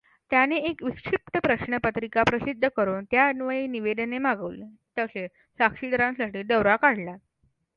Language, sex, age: Marathi, female, under 19